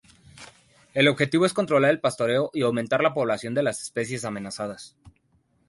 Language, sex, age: Spanish, male, 30-39